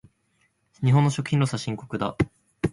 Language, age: Japanese, 19-29